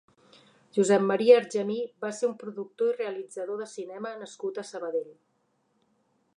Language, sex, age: Catalan, female, 30-39